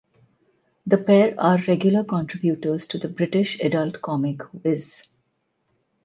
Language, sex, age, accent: English, female, 40-49, India and South Asia (India, Pakistan, Sri Lanka)